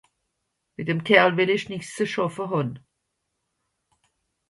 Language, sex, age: Swiss German, female, 60-69